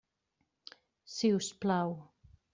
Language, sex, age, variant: Catalan, female, 30-39, Central